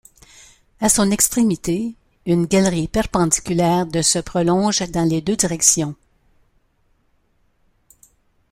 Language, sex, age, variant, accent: French, female, 70-79, Français d'Amérique du Nord, Français du Canada